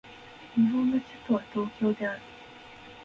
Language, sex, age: Japanese, female, 19-29